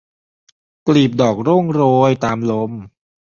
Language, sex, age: Thai, male, 30-39